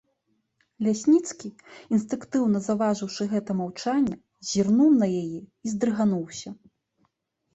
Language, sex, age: Belarusian, female, 19-29